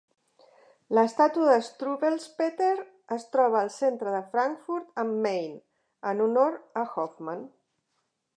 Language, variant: Catalan, Central